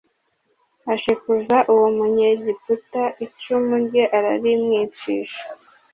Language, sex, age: Kinyarwanda, female, 30-39